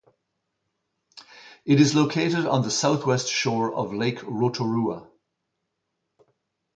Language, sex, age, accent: English, male, 50-59, Irish English